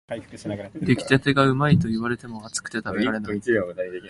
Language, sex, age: Japanese, male, 19-29